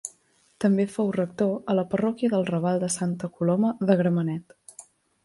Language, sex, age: Catalan, female, 19-29